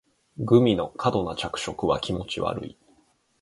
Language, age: Japanese, 30-39